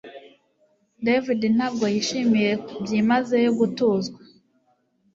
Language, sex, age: Kinyarwanda, female, 19-29